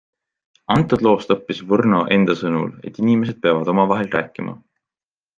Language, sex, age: Estonian, male, 19-29